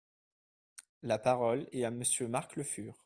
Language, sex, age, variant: French, male, 19-29, Français de métropole